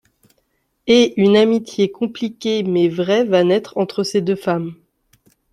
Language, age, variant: French, 19-29, Français de métropole